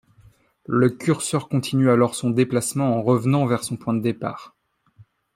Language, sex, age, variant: French, male, 19-29, Français de métropole